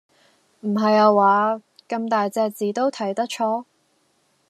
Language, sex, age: Cantonese, female, 19-29